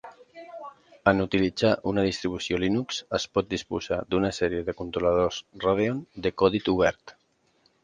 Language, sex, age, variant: Catalan, male, 40-49, Central